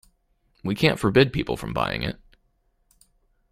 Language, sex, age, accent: English, male, 40-49, United States English